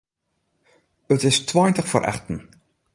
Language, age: Western Frisian, 40-49